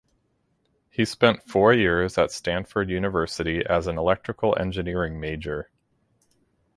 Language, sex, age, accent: English, male, 30-39, United States English